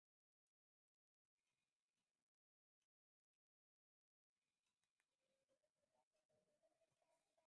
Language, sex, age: Swahili, female, 19-29